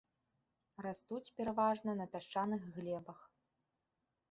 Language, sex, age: Belarusian, female, 19-29